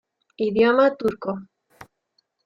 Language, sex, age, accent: Spanish, male, 19-29, México